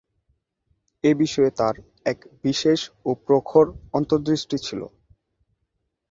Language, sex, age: Bengali, male, 19-29